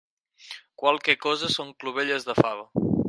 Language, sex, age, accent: Catalan, male, 19-29, Garrotxi